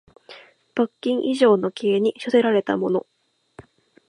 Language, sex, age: Japanese, female, 19-29